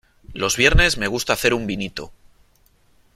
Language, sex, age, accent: Spanish, male, 30-39, España: Norte peninsular (Asturias, Castilla y León, Cantabria, País Vasco, Navarra, Aragón, La Rioja, Guadalajara, Cuenca)